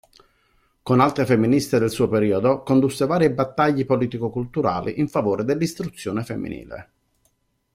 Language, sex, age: Italian, male, 50-59